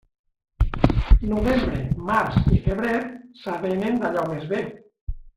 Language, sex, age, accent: Catalan, male, 50-59, valencià